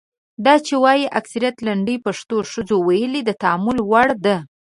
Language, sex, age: Pashto, female, 19-29